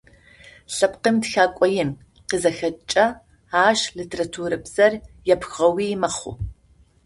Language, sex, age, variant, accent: Adyghe, female, 50-59, Адыгабзэ (Кирил, пстэумэ зэдыряе), Бжъэдыгъу (Bjeduğ)